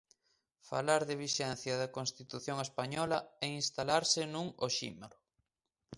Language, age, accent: Galician, 30-39, Atlántico (seseo e gheada)